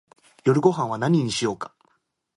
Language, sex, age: Japanese, male, 19-29